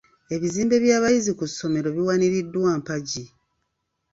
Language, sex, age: Ganda, female, 50-59